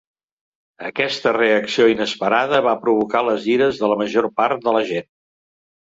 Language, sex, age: Catalan, male, 70-79